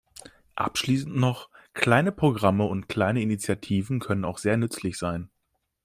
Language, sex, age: German, male, 19-29